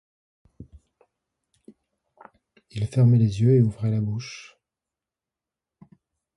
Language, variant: French, Français de métropole